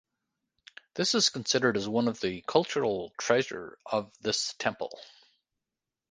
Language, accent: English, Canadian English; Irish English